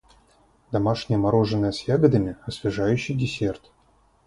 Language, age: Russian, 30-39